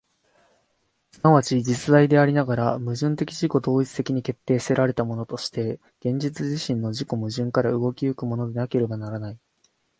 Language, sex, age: Japanese, male, 19-29